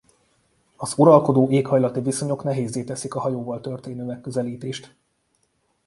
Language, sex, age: Hungarian, male, 30-39